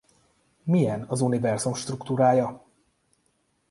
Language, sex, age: Hungarian, male, 30-39